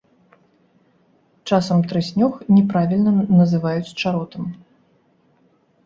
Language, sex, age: Belarusian, female, 30-39